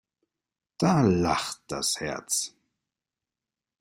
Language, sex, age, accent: German, male, 30-39, Deutschland Deutsch